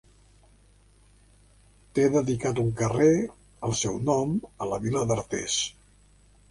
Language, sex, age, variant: Catalan, male, 70-79, Central